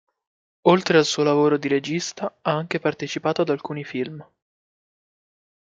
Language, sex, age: Italian, male, 19-29